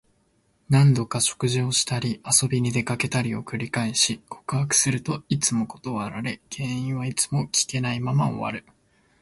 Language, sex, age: Japanese, male, 19-29